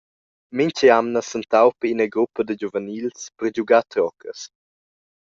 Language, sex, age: Romansh, male, under 19